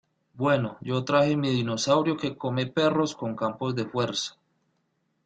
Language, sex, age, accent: Spanish, male, 30-39, Caribe: Cuba, Venezuela, Puerto Rico, República Dominicana, Panamá, Colombia caribeña, México caribeño, Costa del golfo de México